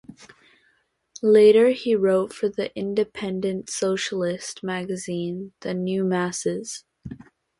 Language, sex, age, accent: English, female, under 19, United States English